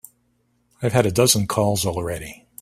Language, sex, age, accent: English, male, 60-69, United States English